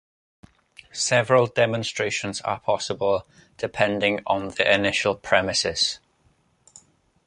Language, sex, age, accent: English, male, 19-29, Welsh English